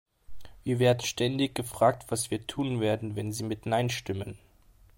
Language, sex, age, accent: German, male, 19-29, Deutschland Deutsch